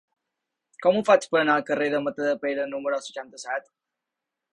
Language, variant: Catalan, Balear